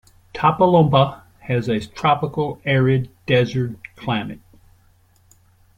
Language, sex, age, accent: English, male, 70-79, United States English